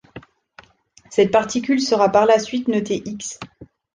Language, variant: French, Français de métropole